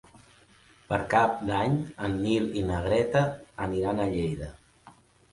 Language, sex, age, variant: Catalan, male, 30-39, Central